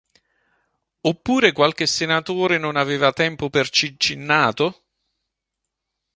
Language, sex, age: Italian, male, 40-49